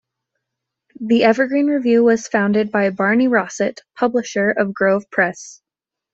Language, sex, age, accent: English, female, 19-29, United States English